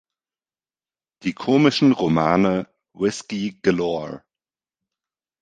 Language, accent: German, Deutschland Deutsch